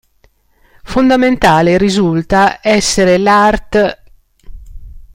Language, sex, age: Italian, female, 60-69